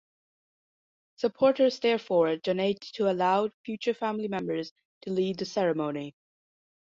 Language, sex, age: English, female, under 19